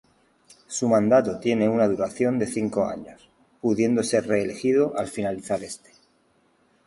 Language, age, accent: Spanish, 30-39, España: Sur peninsular (Andalucia, Extremadura, Murcia)